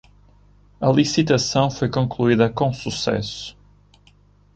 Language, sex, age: Portuguese, male, 19-29